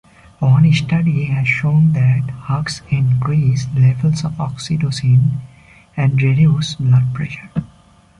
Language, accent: English, India and South Asia (India, Pakistan, Sri Lanka)